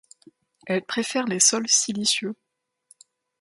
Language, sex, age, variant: French, female, 19-29, Français d'Europe